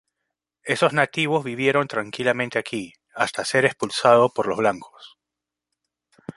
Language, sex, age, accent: Spanish, male, 40-49, Andino-Pacífico: Colombia, Perú, Ecuador, oeste de Bolivia y Venezuela andina